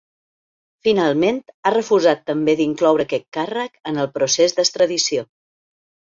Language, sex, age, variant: Catalan, female, 50-59, Balear